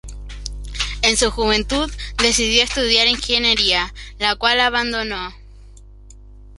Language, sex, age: Spanish, male, under 19